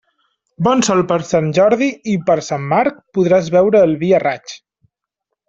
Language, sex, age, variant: Catalan, male, 30-39, Central